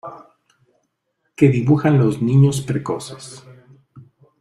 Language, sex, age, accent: Spanish, male, 40-49, México